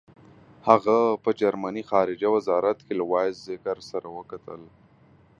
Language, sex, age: Pashto, male, 19-29